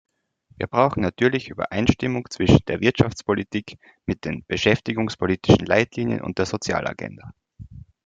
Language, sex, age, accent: German, male, 19-29, Österreichisches Deutsch